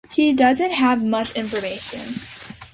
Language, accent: English, United States English